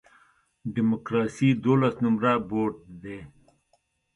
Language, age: Pashto, 60-69